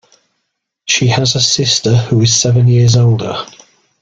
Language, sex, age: English, male, 60-69